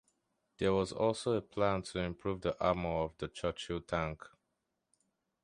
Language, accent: English, Southern African (South Africa, Zimbabwe, Namibia)